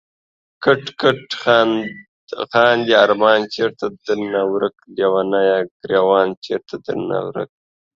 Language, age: Pashto, under 19